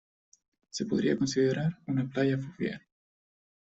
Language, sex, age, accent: Spanish, male, 30-39, América central